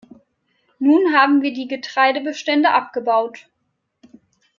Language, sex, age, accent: German, female, 19-29, Deutschland Deutsch